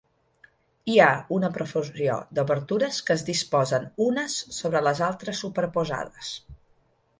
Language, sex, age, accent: Catalan, female, 40-49, balear; central